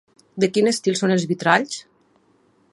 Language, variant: Catalan, Septentrional